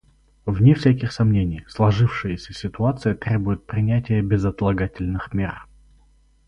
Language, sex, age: Russian, male, 19-29